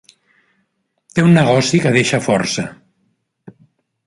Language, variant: Catalan, Central